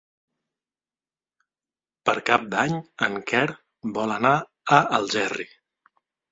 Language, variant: Catalan, Central